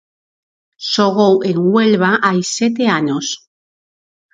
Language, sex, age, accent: Galician, female, 40-49, Normativo (estándar)